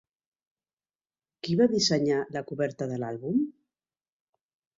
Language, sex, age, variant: Catalan, female, 40-49, Central